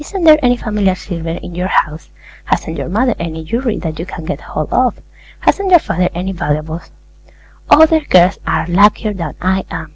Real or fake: real